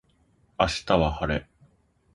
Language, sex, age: Japanese, male, 30-39